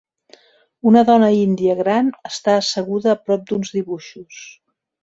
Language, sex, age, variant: Catalan, female, 50-59, Central